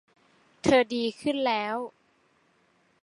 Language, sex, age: Thai, female, under 19